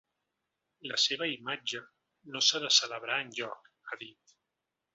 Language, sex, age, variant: Catalan, male, 40-49, Central